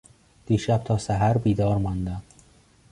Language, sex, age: Persian, male, 19-29